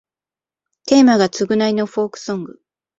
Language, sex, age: Japanese, female, 19-29